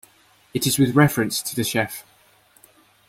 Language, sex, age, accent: English, male, 19-29, England English